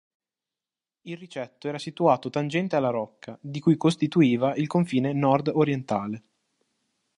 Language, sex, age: Italian, male, 19-29